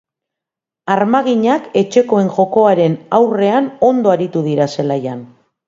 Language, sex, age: Basque, female, 50-59